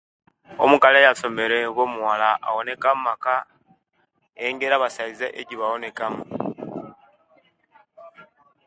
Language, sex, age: Kenyi, male, under 19